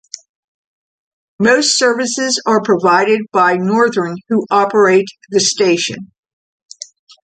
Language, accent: English, United States English